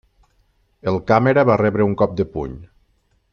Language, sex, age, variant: Catalan, male, 40-49, Nord-Occidental